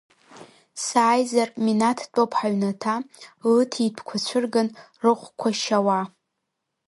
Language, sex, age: Abkhazian, female, 19-29